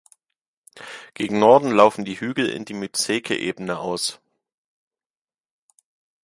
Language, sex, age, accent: German, male, 30-39, Deutschland Deutsch